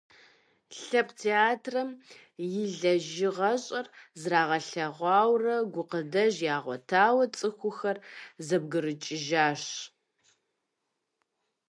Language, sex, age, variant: Kabardian, female, 30-39, Адыгэбзэ (Къэбэрдей, Кирил, псоми зэдай)